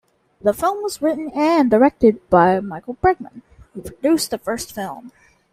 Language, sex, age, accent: English, male, under 19, United States English